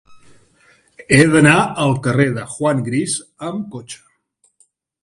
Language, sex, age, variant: Catalan, male, 50-59, Central